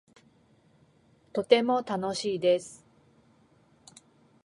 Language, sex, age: Japanese, female, 50-59